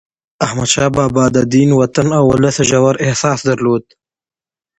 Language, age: Pashto, 19-29